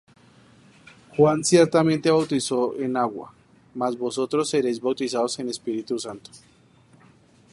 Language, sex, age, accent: Spanish, male, 19-29, Andino-Pacífico: Colombia, Perú, Ecuador, oeste de Bolivia y Venezuela andina